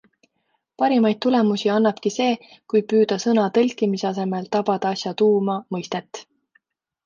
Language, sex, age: Estonian, female, 30-39